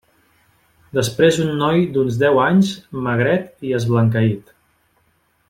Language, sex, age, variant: Catalan, male, 30-39, Central